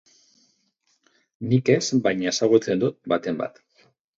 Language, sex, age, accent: Basque, male, 40-49, Mendebalekoa (Araba, Bizkaia, Gipuzkoako mendebaleko herri batzuk)